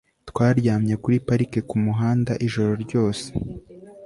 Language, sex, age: Kinyarwanda, male, 19-29